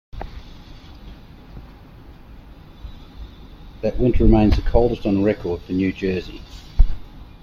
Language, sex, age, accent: English, male, 50-59, Australian English